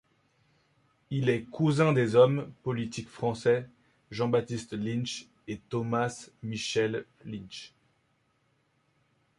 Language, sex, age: French, male, 30-39